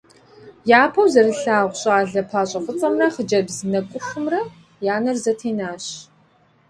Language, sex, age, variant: Kabardian, female, 30-39, Адыгэбзэ (Къэбэрдей, Кирил, псоми зэдай)